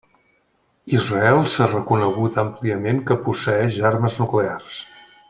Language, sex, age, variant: Catalan, male, 60-69, Central